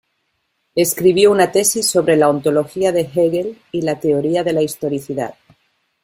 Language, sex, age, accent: Spanish, female, 50-59, España: Norte peninsular (Asturias, Castilla y León, Cantabria, País Vasco, Navarra, Aragón, La Rioja, Guadalajara, Cuenca)